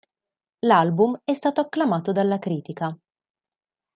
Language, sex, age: Italian, female, 19-29